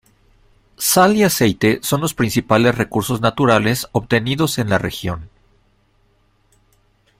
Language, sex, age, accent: Spanish, male, 40-49, México